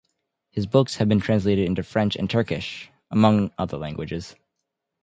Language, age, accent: English, 19-29, United States English